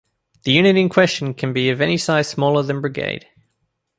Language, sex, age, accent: English, male, 19-29, Australian English